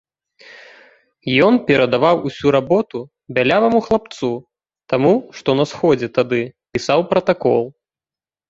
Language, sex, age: Belarusian, male, 30-39